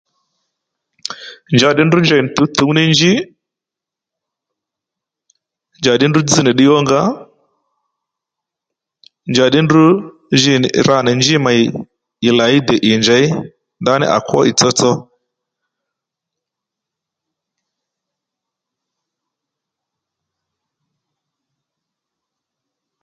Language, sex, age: Lendu, male, 40-49